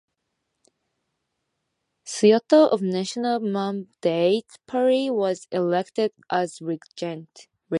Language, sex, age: English, female, 19-29